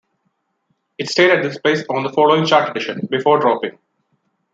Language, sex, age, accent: English, male, 19-29, India and South Asia (India, Pakistan, Sri Lanka)